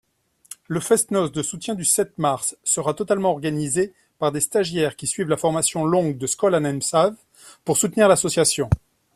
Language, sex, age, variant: French, male, 40-49, Français de métropole